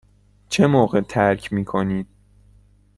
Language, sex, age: Persian, male, 19-29